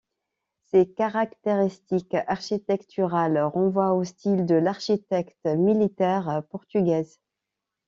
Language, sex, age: French, female, 30-39